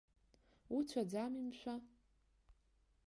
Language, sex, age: Abkhazian, female, under 19